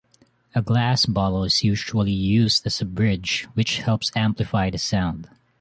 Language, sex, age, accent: English, male, 19-29, Filipino